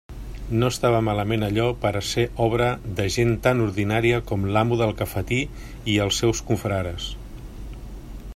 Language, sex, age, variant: Catalan, male, 50-59, Central